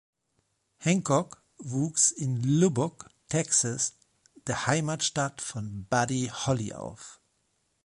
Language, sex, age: German, male, 40-49